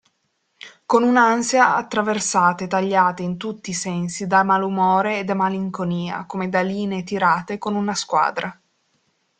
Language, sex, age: Italian, female, 19-29